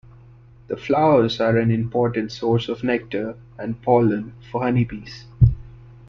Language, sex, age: English, male, 19-29